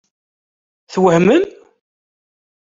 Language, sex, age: Kabyle, male, 19-29